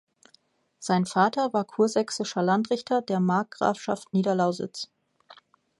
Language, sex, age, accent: German, female, 30-39, Deutschland Deutsch